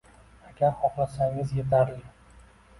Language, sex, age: Uzbek, male, 19-29